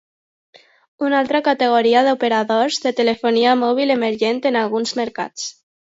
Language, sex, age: Catalan, female, under 19